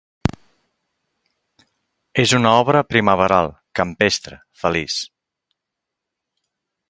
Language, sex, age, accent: Catalan, male, 30-39, central; nord-occidental